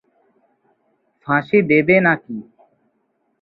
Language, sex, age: Bengali, male, 19-29